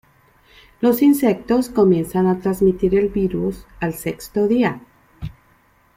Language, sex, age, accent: Spanish, female, 50-59, México